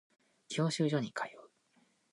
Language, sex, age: Japanese, male, 19-29